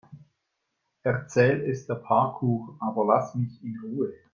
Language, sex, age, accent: German, male, 50-59, Schweizerdeutsch